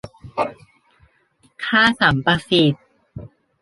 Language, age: Thai, 19-29